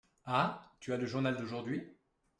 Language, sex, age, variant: French, male, 30-39, Français de métropole